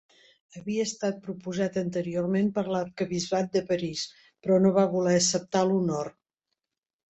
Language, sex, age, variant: Catalan, female, 70-79, Central